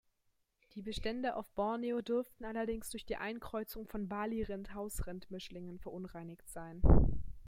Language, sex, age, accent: German, female, 19-29, Deutschland Deutsch